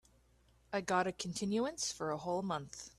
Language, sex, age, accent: English, female, 19-29, Canadian English